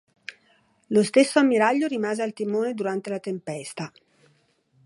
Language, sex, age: Italian, female, 60-69